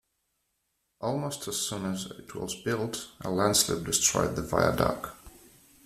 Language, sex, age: English, male, 30-39